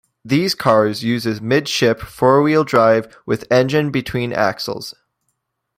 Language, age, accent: English, under 19, Canadian English